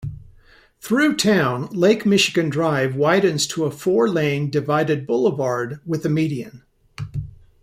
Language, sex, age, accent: English, male, 60-69, United States English